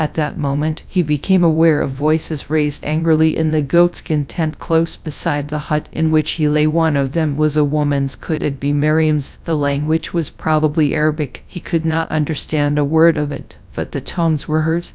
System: TTS, GradTTS